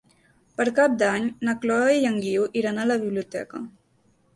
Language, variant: Catalan, Central